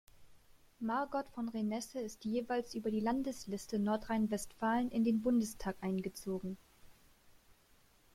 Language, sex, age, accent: German, female, 19-29, Deutschland Deutsch